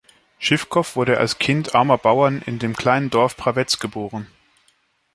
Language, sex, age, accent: German, male, 19-29, Schweizerdeutsch